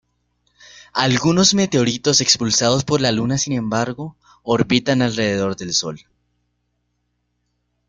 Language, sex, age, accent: Spanish, male, 19-29, Andino-Pacífico: Colombia, Perú, Ecuador, oeste de Bolivia y Venezuela andina